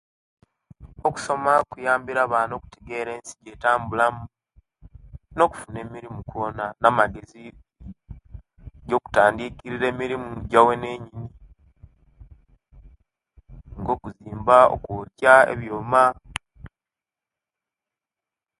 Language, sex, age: Kenyi, male, under 19